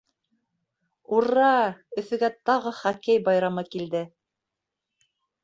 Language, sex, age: Bashkir, female, 40-49